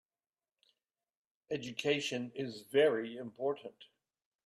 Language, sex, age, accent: English, male, 60-69, United States English